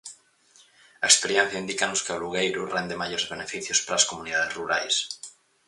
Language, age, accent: Galician, 19-29, Normativo (estándar)